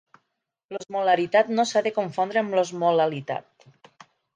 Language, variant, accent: Catalan, Nord-Occidental, Tortosí